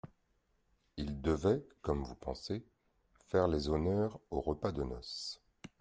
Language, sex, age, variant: French, male, 40-49, Français de métropole